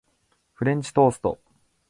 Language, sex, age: Japanese, male, 19-29